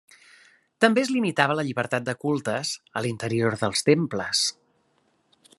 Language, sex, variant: Catalan, male, Central